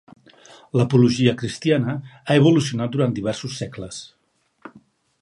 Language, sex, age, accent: Catalan, male, 50-59, Barceloní